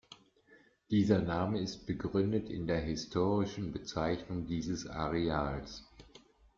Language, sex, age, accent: German, male, 50-59, Deutschland Deutsch